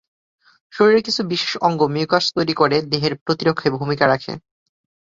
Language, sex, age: Bengali, male, 19-29